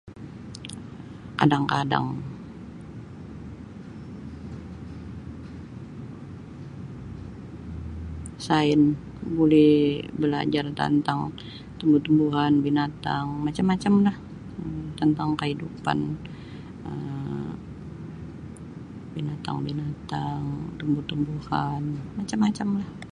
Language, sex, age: Sabah Bisaya, female, 60-69